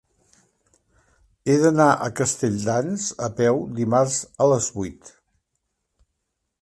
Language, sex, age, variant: Catalan, male, 70-79, Central